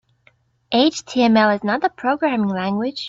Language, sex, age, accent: English, female, 19-29, England English